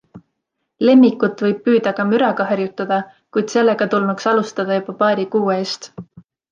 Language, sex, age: Estonian, female, 19-29